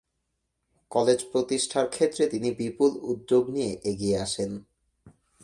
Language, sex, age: Bengali, male, 19-29